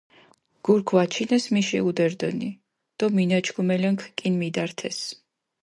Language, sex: Mingrelian, female